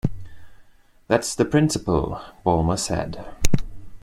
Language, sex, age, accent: English, male, 19-29, United States English